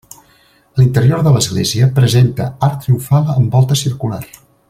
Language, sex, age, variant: Catalan, male, 60-69, Central